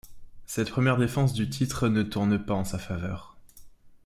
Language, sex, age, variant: French, male, 19-29, Français de métropole